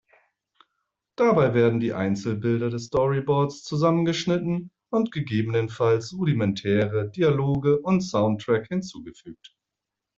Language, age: German, 40-49